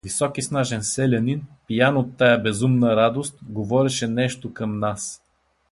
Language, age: Bulgarian, 60-69